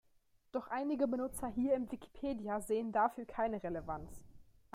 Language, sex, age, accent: German, female, 19-29, Deutschland Deutsch